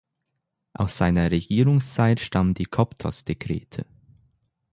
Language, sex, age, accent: German, male, 19-29, Deutschland Deutsch; Schweizerdeutsch